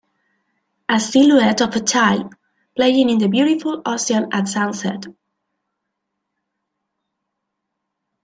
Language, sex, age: English, female, 19-29